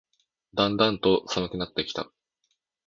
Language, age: Japanese, under 19